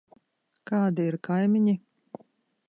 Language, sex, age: Latvian, female, 30-39